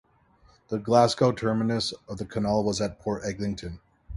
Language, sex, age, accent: English, male, 40-49, Canadian English